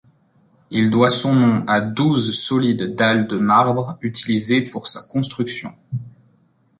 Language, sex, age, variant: French, male, 30-39, Français de métropole